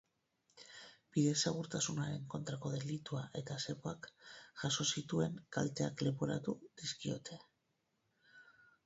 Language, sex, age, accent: Basque, female, 40-49, Mendebalekoa (Araba, Bizkaia, Gipuzkoako mendebaleko herri batzuk)